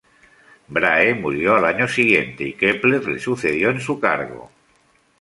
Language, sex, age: Spanish, male, 60-69